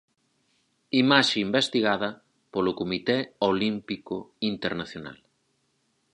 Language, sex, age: Galician, male, 40-49